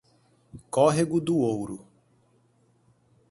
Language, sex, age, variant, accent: Portuguese, male, 19-29, Portuguese (Brasil), Paulista